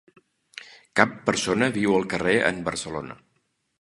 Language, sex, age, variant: Catalan, male, 60-69, Central